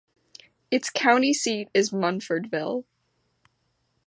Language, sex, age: English, female, 19-29